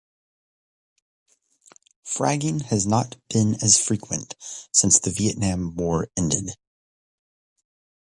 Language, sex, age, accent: English, male, 30-39, United States English